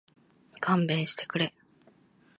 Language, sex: Japanese, female